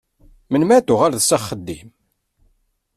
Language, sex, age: Kabyle, male, 40-49